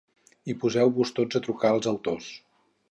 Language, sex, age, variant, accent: Catalan, male, 50-59, Central, central